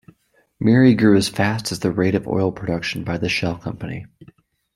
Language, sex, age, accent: English, male, 19-29, United States English